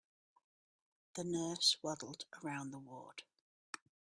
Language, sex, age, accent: English, female, 30-39, England English